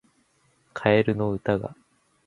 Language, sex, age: Japanese, male, 19-29